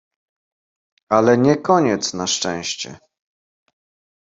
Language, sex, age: Polish, male, 30-39